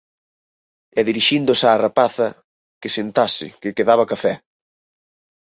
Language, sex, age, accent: Galician, male, 19-29, Normativo (estándar)